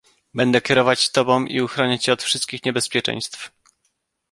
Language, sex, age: Polish, male, 30-39